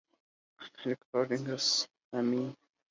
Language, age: English, under 19